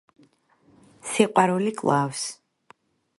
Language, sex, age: Georgian, female, 40-49